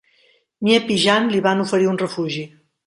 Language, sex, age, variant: Catalan, female, 40-49, Central